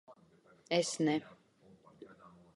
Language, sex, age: Latvian, female, 50-59